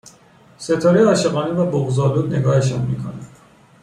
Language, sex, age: Persian, male, 30-39